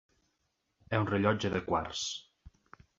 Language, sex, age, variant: Catalan, male, 19-29, Nord-Occidental